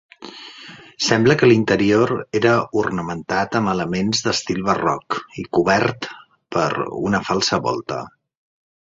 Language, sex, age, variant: Catalan, male, 19-29, Central